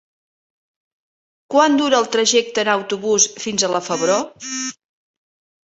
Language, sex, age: Catalan, female, 60-69